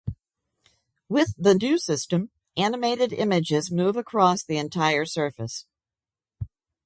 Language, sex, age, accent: English, female, 50-59, United States English